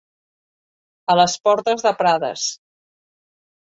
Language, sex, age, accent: Catalan, female, 50-59, Català central